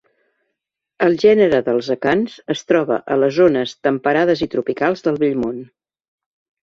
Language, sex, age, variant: Catalan, female, 70-79, Central